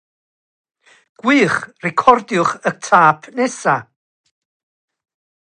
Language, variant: Welsh, North-Western Welsh